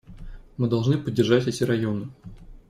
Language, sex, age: Russian, male, 30-39